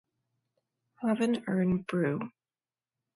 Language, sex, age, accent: English, female, 30-39, United States English